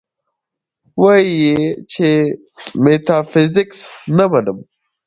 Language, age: Pashto, 19-29